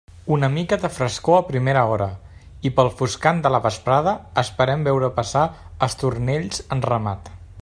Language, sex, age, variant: Catalan, male, 19-29, Central